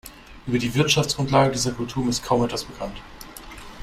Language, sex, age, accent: German, male, under 19, Deutschland Deutsch